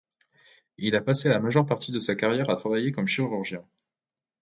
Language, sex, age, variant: French, male, 19-29, Français de métropole